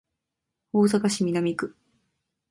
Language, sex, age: Japanese, female, 19-29